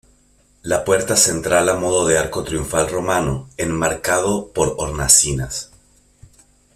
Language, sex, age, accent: Spanish, male, 40-49, Caribe: Cuba, Venezuela, Puerto Rico, República Dominicana, Panamá, Colombia caribeña, México caribeño, Costa del golfo de México